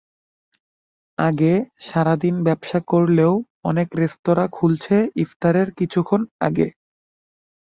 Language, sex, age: Bengali, male, 19-29